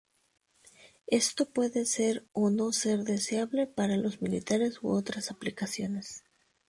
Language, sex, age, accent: Spanish, female, 30-39, México